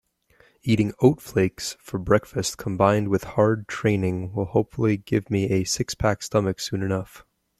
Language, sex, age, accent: English, male, 19-29, United States English